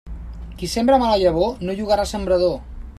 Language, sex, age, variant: Catalan, male, 40-49, Central